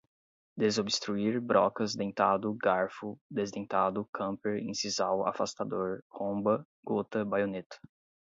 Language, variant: Portuguese, Portuguese (Brasil)